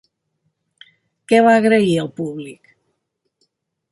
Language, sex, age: Catalan, female, 70-79